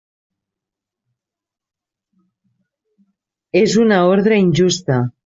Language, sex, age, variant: Catalan, female, 40-49, Central